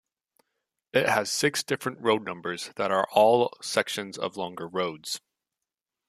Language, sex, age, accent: English, male, 19-29, Canadian English